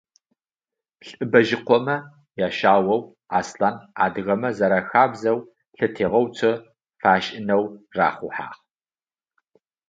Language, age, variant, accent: Adyghe, 40-49, Адыгабзэ (Кирил, пстэумэ зэдыряе), Бжъэдыгъу (Bjeduğ)